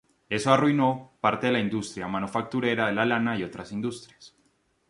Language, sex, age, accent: Spanish, male, 19-29, Andino-Pacífico: Colombia, Perú, Ecuador, oeste de Bolivia y Venezuela andina